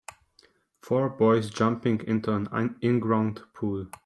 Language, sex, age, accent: English, male, 19-29, United States English